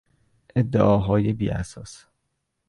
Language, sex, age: Persian, male, 19-29